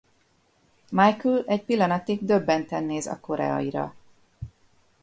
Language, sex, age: Hungarian, female, 50-59